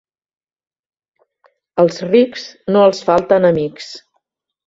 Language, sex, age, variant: Catalan, female, 60-69, Central